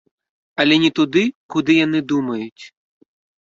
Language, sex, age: Belarusian, male, 30-39